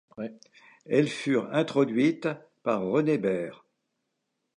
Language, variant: French, Français de métropole